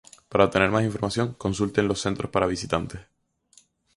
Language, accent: Spanish, España: Islas Canarias